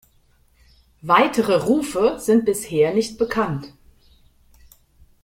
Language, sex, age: German, female, 50-59